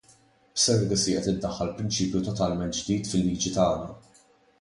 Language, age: Maltese, 19-29